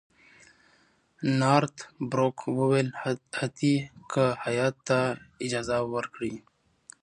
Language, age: Pashto, 19-29